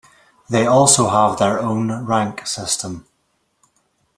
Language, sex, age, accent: English, male, 40-49, Irish English